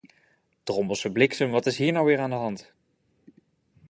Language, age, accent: Dutch, 19-29, Nederlands Nederlands